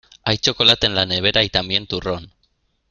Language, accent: Spanish, España: Norte peninsular (Asturias, Castilla y León, Cantabria, País Vasco, Navarra, Aragón, La Rioja, Guadalajara, Cuenca)